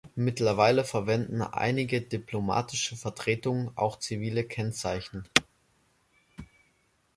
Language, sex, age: German, male, under 19